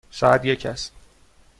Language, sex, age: Persian, male, 30-39